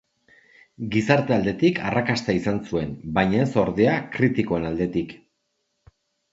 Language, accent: Basque, Erdialdekoa edo Nafarra (Gipuzkoa, Nafarroa)